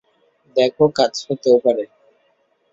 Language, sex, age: Bengali, male, 19-29